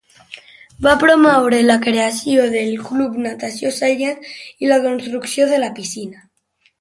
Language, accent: Catalan, valencià